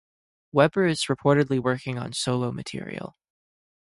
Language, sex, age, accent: English, male, 19-29, United States English